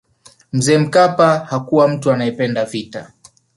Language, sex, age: Swahili, male, 19-29